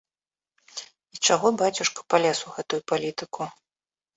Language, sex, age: Belarusian, female, 30-39